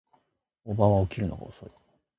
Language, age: Japanese, 30-39